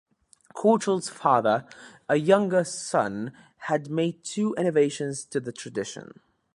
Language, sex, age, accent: English, male, 19-29, England English